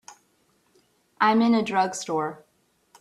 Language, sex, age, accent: English, female, 40-49, United States English